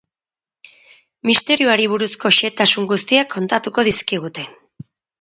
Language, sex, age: Basque, female, 40-49